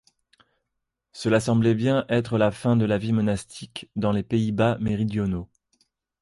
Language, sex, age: French, male, 30-39